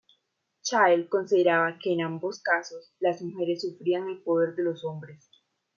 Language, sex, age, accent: Spanish, female, 19-29, Caribe: Cuba, Venezuela, Puerto Rico, República Dominicana, Panamá, Colombia caribeña, México caribeño, Costa del golfo de México